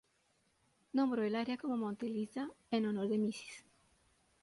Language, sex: Spanish, female